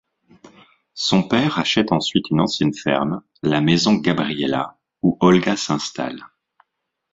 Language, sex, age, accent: French, male, 30-39, Français de Belgique